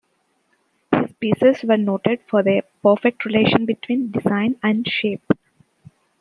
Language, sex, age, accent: English, female, 19-29, United States English